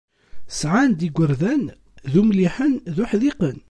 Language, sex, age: Kabyle, male, 30-39